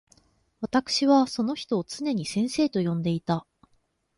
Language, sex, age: Japanese, female, 19-29